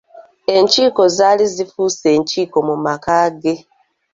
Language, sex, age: Ganda, female, 19-29